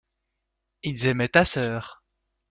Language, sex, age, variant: French, male, 19-29, Français de métropole